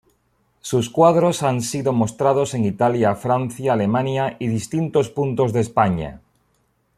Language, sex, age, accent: Spanish, male, 40-49, España: Sur peninsular (Andalucia, Extremadura, Murcia)